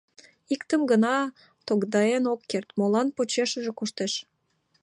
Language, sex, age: Mari, female, 19-29